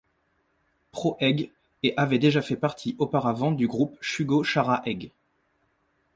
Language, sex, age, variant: French, male, 19-29, Français de métropole